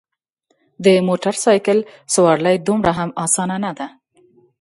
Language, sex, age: Pashto, female, 30-39